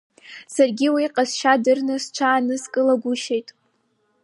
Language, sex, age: Abkhazian, female, 19-29